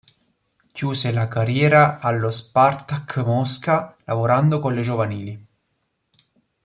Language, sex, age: Italian, male, 19-29